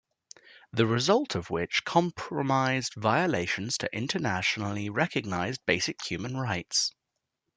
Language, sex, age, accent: English, male, 19-29, England English